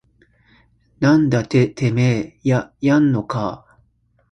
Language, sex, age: Japanese, male, 30-39